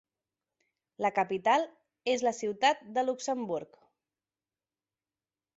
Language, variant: Catalan, Central